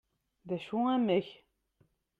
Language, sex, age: Kabyle, female, 19-29